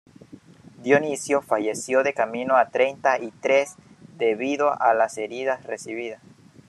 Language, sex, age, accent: Spanish, male, 19-29, América central